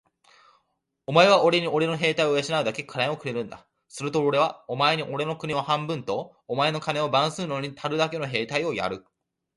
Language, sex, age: Japanese, male, 19-29